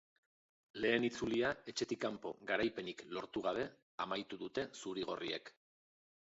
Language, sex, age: Basque, male, 40-49